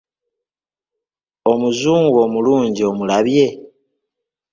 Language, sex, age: Ganda, male, 19-29